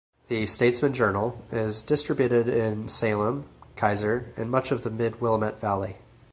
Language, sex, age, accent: English, male, 19-29, United States English